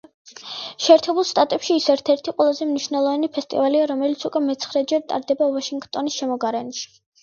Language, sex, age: Georgian, female, under 19